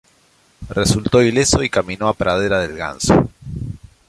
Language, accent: Spanish, Rioplatense: Argentina, Uruguay, este de Bolivia, Paraguay